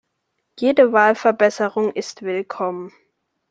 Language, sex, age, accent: German, male, under 19, Deutschland Deutsch